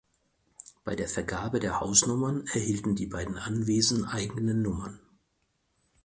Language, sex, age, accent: German, male, 40-49, Deutschland Deutsch